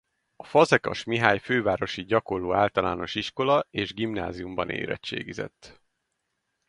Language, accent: Hungarian, budapesti